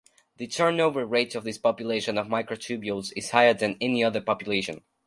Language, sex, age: English, male, under 19